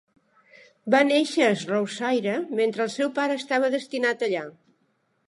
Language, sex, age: Catalan, female, 70-79